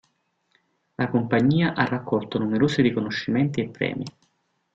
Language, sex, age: Italian, male, 19-29